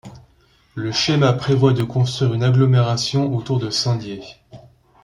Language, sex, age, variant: French, male, 30-39, Français de métropole